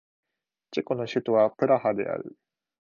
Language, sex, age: Japanese, male, 19-29